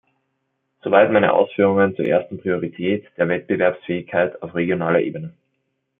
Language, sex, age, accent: German, male, 19-29, Österreichisches Deutsch